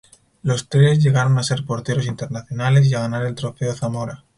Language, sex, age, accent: Spanish, male, 19-29, España: Centro-Sur peninsular (Madrid, Toledo, Castilla-La Mancha)